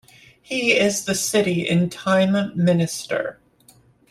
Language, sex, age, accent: English, female, 30-39, United States English